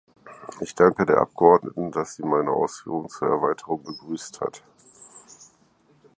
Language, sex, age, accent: German, male, 50-59, Deutschland Deutsch